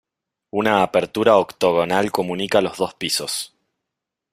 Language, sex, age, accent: Spanish, male, 30-39, Rioplatense: Argentina, Uruguay, este de Bolivia, Paraguay